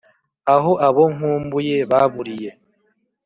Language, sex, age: Kinyarwanda, male, 19-29